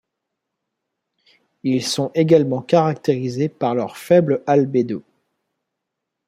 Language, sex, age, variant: French, male, 30-39, Français de métropole